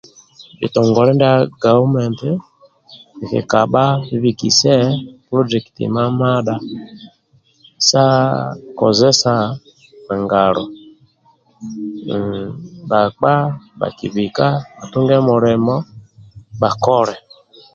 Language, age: Amba (Uganda), 30-39